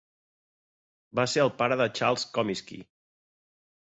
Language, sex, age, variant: Catalan, male, 30-39, Central